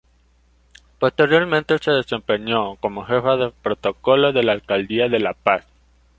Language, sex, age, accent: Spanish, male, under 19, Andino-Pacífico: Colombia, Perú, Ecuador, oeste de Bolivia y Venezuela andina